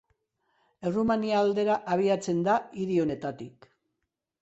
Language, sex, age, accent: Basque, female, 70-79, Mendebalekoa (Araba, Bizkaia, Gipuzkoako mendebaleko herri batzuk)